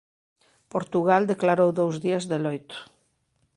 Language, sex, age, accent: Galician, female, 50-59, Normativo (estándar)